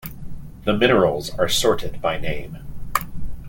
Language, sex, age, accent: English, male, 40-49, United States English